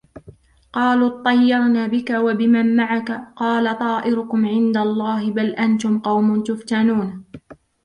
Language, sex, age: Arabic, female, 19-29